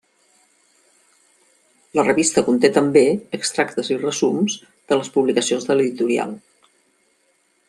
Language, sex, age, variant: Catalan, female, 50-59, Central